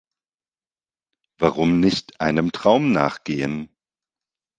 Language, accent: German, Deutschland Deutsch